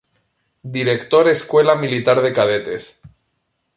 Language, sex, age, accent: Spanish, male, 30-39, España: Norte peninsular (Asturias, Castilla y León, Cantabria, País Vasco, Navarra, Aragón, La Rioja, Guadalajara, Cuenca)